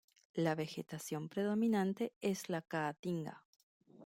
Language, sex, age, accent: Spanish, female, 30-39, Rioplatense: Argentina, Uruguay, este de Bolivia, Paraguay